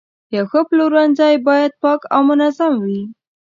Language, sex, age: Pashto, female, under 19